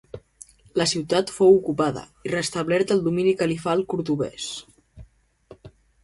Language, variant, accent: Catalan, Central, central